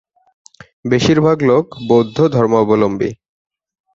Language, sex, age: Bengali, male, 19-29